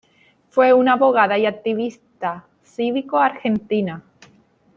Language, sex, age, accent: Spanish, female, 19-29, España: Sur peninsular (Andalucia, Extremadura, Murcia)